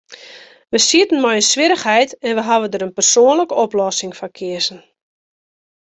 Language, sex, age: Western Frisian, female, 40-49